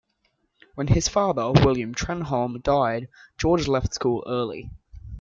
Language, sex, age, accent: English, male, under 19, Australian English